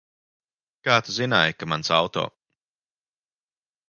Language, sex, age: Latvian, male, 30-39